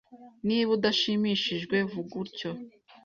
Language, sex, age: Kinyarwanda, female, 19-29